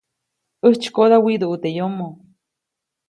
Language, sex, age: Copainalá Zoque, female, 19-29